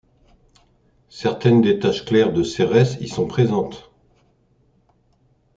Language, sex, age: French, male, 60-69